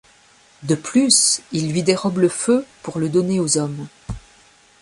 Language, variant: French, Français de métropole